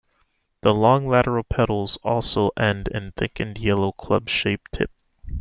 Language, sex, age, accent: English, male, 19-29, United States English